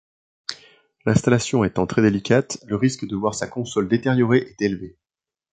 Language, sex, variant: French, male, Français de métropole